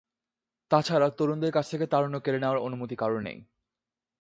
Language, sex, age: Bengali, male, 19-29